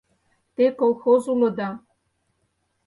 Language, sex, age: Mari, female, 60-69